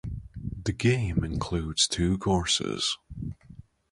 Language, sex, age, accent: English, male, 19-29, United States English; England English